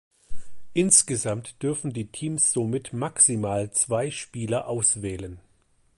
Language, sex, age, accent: German, male, 30-39, Deutschland Deutsch